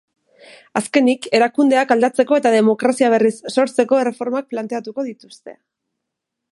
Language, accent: Basque, Mendebalekoa (Araba, Bizkaia, Gipuzkoako mendebaleko herri batzuk)